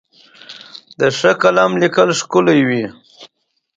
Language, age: Pashto, 40-49